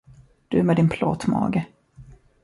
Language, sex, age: Swedish, male, 30-39